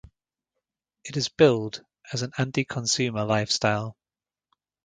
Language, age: English, 40-49